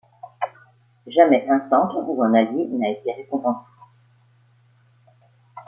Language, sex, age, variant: French, female, 50-59, Français de métropole